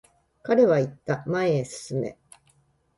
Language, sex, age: Japanese, female, 50-59